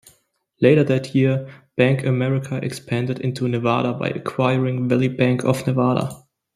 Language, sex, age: English, male, 19-29